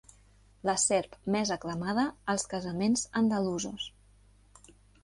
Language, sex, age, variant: Catalan, female, 19-29, Nord-Occidental